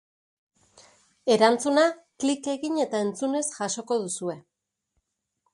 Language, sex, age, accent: Basque, female, 40-49, Mendebalekoa (Araba, Bizkaia, Gipuzkoako mendebaleko herri batzuk)